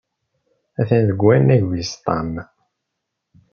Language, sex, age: Kabyle, male, 30-39